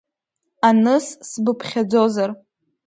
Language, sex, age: Abkhazian, female, under 19